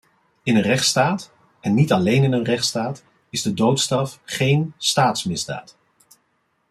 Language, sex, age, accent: Dutch, male, 40-49, Nederlands Nederlands